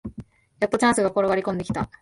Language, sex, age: Japanese, female, 19-29